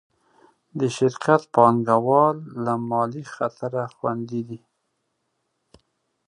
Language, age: Pashto, 40-49